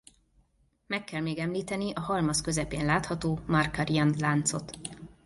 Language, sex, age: Hungarian, female, 40-49